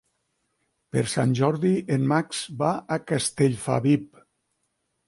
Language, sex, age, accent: Catalan, male, 60-69, valencià